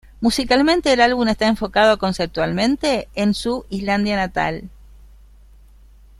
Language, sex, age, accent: Spanish, female, 60-69, Rioplatense: Argentina, Uruguay, este de Bolivia, Paraguay